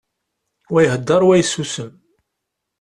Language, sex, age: Kabyle, male, 30-39